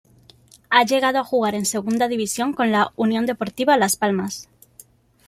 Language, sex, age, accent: Spanish, female, 19-29, España: Centro-Sur peninsular (Madrid, Toledo, Castilla-La Mancha)